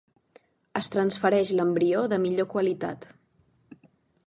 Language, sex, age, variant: Catalan, female, 19-29, Central